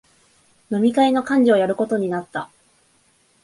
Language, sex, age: Japanese, female, 19-29